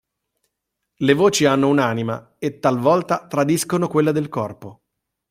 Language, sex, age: Italian, male, 40-49